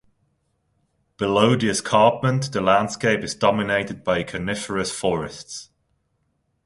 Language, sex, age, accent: English, male, 30-39, England English